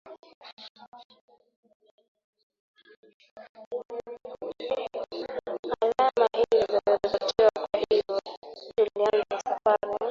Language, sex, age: Swahili, female, 19-29